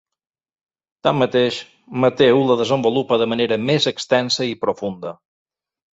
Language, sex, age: Catalan, male, 50-59